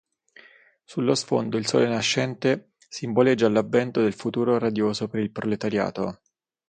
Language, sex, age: Italian, male, 30-39